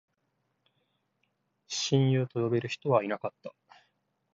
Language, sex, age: Japanese, male, under 19